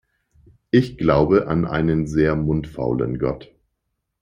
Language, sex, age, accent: German, male, 40-49, Deutschland Deutsch